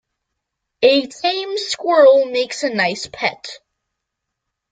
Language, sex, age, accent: English, male, under 19, United States English